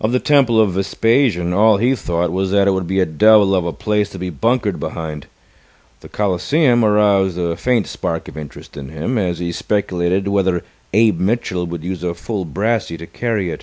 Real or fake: real